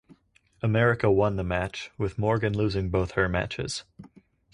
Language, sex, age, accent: English, male, under 19, United States English